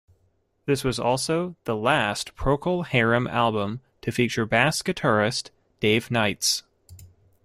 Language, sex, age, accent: English, male, 19-29, United States English